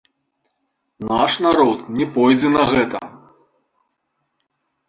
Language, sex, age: Belarusian, male, 40-49